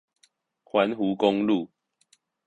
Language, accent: Chinese, 出生地：彰化縣